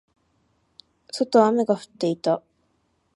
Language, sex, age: Japanese, female, 19-29